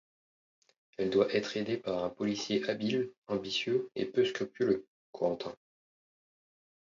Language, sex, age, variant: French, male, 19-29, Français de métropole